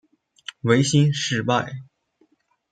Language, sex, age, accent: Chinese, male, 19-29, 出生地：山东省